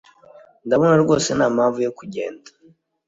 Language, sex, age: Kinyarwanda, male, 19-29